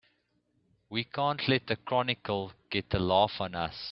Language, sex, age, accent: English, male, 30-39, Southern African (South Africa, Zimbabwe, Namibia)